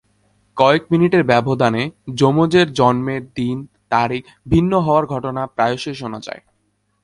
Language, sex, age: Bengali, male, 19-29